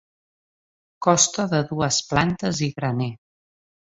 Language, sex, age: Catalan, female, 30-39